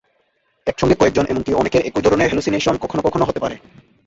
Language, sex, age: Bengali, male, 19-29